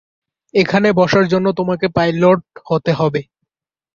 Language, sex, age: Bengali, male, under 19